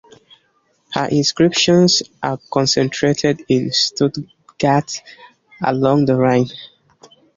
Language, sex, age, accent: English, male, 19-29, England English